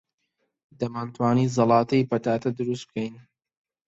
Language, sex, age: Central Kurdish, male, 30-39